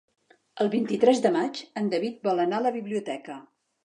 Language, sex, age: Catalan, female, 60-69